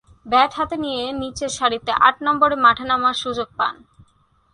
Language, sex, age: Bengali, female, 19-29